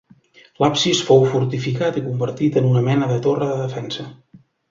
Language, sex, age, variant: Catalan, male, 30-39, Central